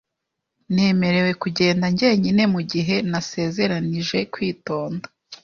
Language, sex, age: Kinyarwanda, female, 19-29